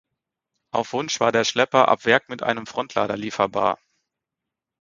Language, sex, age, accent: German, male, 30-39, Deutschland Deutsch